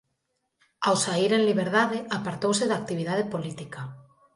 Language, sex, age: Galician, female, 19-29